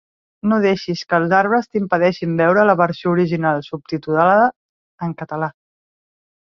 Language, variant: Catalan, Central